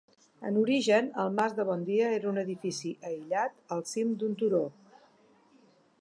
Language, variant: Catalan, Central